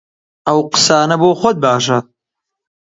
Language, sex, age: Central Kurdish, male, 19-29